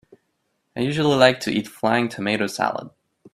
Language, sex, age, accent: English, male, 19-29, United States English